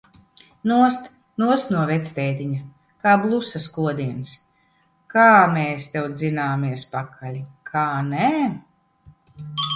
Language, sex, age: Latvian, female, 50-59